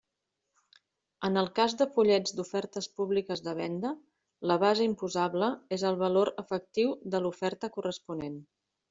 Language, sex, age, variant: Catalan, female, 50-59, Central